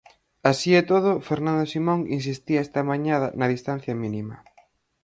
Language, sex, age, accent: Galician, male, 19-29, Central (gheada); Normativo (estándar)